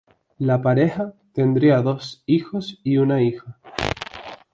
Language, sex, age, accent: Spanish, male, 19-29, España: Sur peninsular (Andalucia, Extremadura, Murcia)